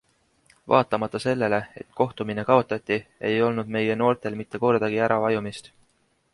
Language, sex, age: Estonian, male, 19-29